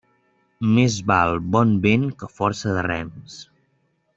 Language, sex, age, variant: Catalan, male, under 19, Central